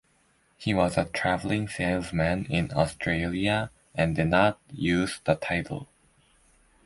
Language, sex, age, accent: English, male, under 19, United States English